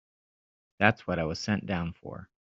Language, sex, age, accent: English, male, 40-49, United States English